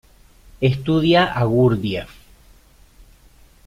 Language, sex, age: Spanish, male, 30-39